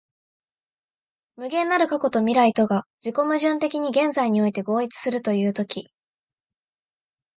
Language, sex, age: Japanese, female, 19-29